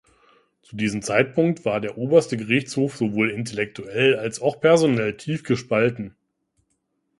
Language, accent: German, Deutschland Deutsch